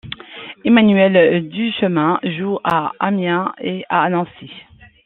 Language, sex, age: French, female, 40-49